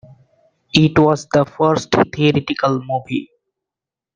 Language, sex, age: English, male, 19-29